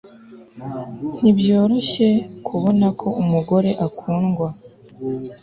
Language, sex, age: Kinyarwanda, female, under 19